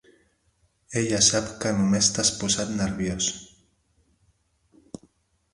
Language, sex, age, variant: Catalan, male, 30-39, Central